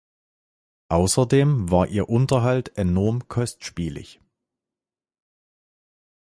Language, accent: German, Deutschland Deutsch